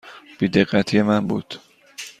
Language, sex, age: Persian, male, 30-39